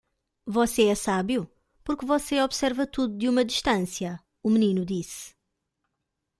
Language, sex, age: Portuguese, female, 30-39